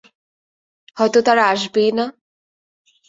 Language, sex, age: Bengali, female, 19-29